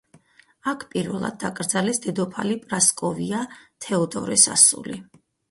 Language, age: Georgian, 40-49